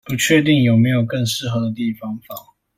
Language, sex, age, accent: Chinese, male, 19-29, 出生地：臺北市